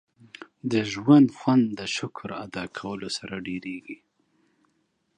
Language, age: Pashto, 30-39